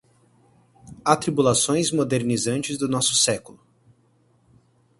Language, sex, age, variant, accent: Portuguese, male, 19-29, Portuguese (Brasil), Paulista